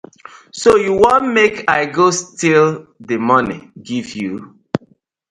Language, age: Nigerian Pidgin, 30-39